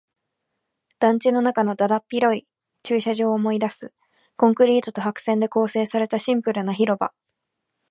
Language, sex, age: Japanese, female, 19-29